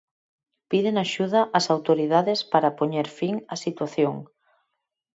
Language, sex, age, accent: Galician, female, 30-39, Normativo (estándar)